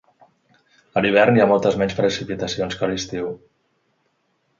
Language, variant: Catalan, Central